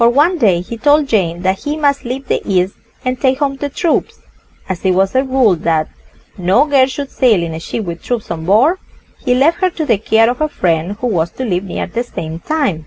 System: none